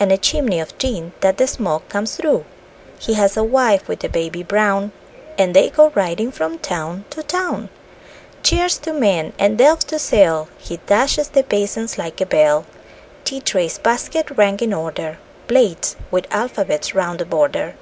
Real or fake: real